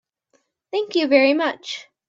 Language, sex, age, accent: English, female, 19-29, United States English